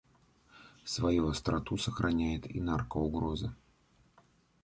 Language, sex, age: Russian, male, 30-39